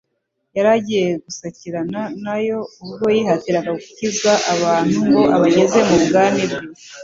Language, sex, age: Kinyarwanda, female, 50-59